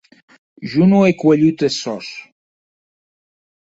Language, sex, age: Occitan, male, 60-69